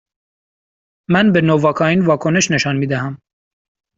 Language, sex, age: Persian, male, 19-29